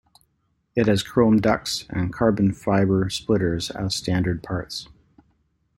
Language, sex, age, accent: English, male, 40-49, Canadian English